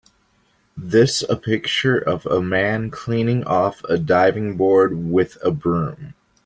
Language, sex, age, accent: English, male, 30-39, United States English